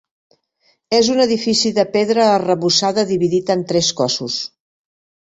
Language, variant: Catalan, Septentrional